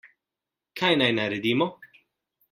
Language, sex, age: Slovenian, male, 19-29